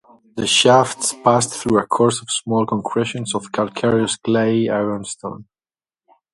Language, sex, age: English, male, 30-39